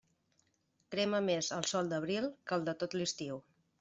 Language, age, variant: Catalan, 50-59, Central